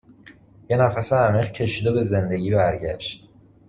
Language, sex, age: Persian, male, 19-29